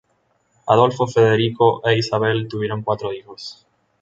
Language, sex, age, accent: Spanish, male, 19-29, Caribe: Cuba, Venezuela, Puerto Rico, República Dominicana, Panamá, Colombia caribeña, México caribeño, Costa del golfo de México